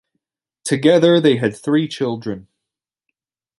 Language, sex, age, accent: English, male, 19-29, United States English